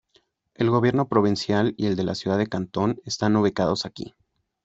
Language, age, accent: Spanish, under 19, México